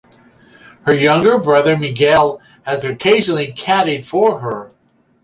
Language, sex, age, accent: English, male, 50-59, United States English